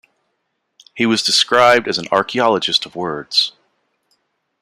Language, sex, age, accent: English, male, 40-49, United States English